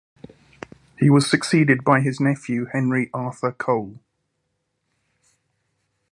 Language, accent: English, England English